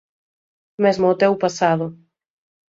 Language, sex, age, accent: Galician, female, 30-39, Central (gheada)